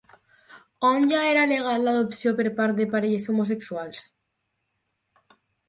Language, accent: Catalan, valencià